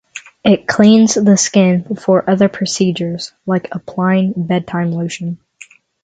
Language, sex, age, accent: English, male, under 19, United States English